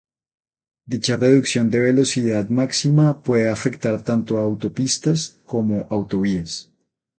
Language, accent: Spanish, Andino-Pacífico: Colombia, Perú, Ecuador, oeste de Bolivia y Venezuela andina